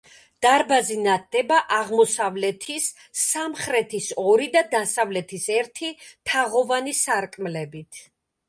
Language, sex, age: Georgian, female, 50-59